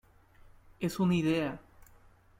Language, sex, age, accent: Spanish, male, 19-29, América central